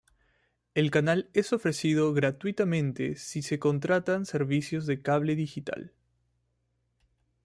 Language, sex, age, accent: Spanish, male, 30-39, Andino-Pacífico: Colombia, Perú, Ecuador, oeste de Bolivia y Venezuela andina